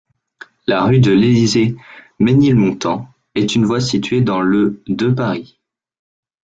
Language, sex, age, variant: French, male, under 19, Français de métropole